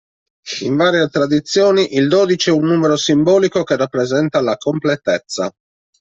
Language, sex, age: Italian, male, 30-39